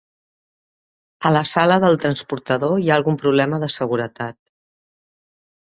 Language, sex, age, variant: Catalan, female, 50-59, Central